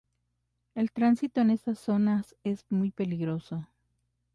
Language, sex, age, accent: Spanish, female, 30-39, México